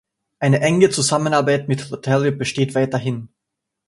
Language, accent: German, Österreichisches Deutsch